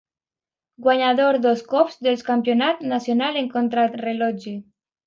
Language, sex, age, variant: Catalan, female, under 19, Alacantí